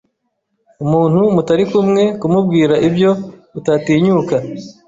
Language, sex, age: Kinyarwanda, male, 30-39